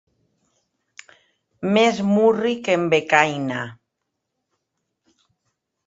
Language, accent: Catalan, valencià